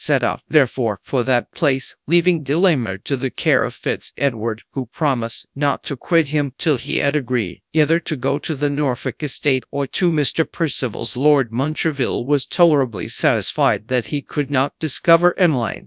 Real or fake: fake